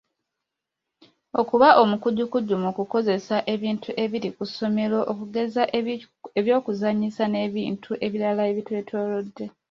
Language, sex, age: Ganda, female, 19-29